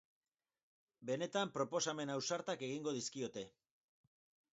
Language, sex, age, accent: Basque, male, 60-69, Mendebalekoa (Araba, Bizkaia, Gipuzkoako mendebaleko herri batzuk)